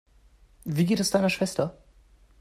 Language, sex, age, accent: German, male, 19-29, Deutschland Deutsch